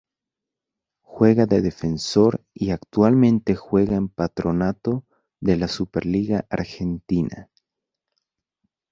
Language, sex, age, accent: Spanish, male, 19-29, Andino-Pacífico: Colombia, Perú, Ecuador, oeste de Bolivia y Venezuela andina